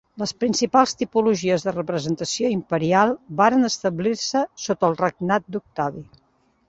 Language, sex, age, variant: Catalan, female, 60-69, Central